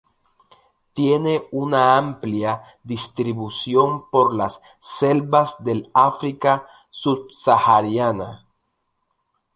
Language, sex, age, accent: Spanish, male, 19-29, Andino-Pacífico: Colombia, Perú, Ecuador, oeste de Bolivia y Venezuela andina